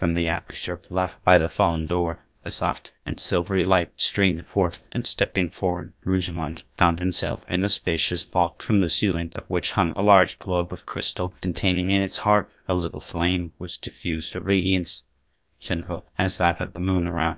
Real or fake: fake